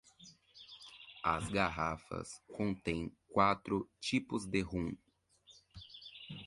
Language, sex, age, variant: Portuguese, male, 19-29, Portuguese (Brasil)